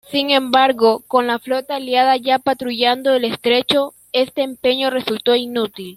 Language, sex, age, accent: Spanish, female, under 19, Andino-Pacífico: Colombia, Perú, Ecuador, oeste de Bolivia y Venezuela andina